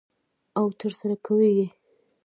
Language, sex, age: Pashto, female, 19-29